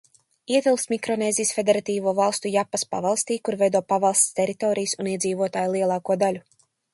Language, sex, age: Latvian, female, under 19